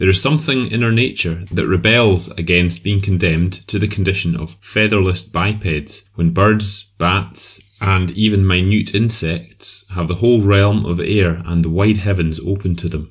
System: none